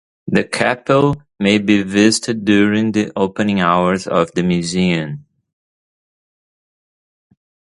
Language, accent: English, United States English